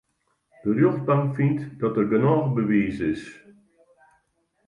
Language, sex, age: Western Frisian, male, 80-89